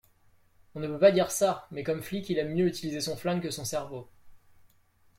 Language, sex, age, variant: French, male, 19-29, Français de métropole